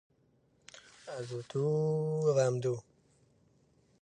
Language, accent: English, United States English